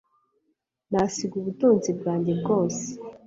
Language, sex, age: Kinyarwanda, female, 19-29